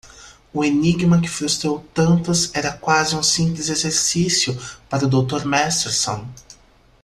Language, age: Portuguese, 30-39